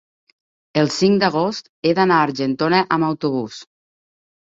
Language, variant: Catalan, Nord-Occidental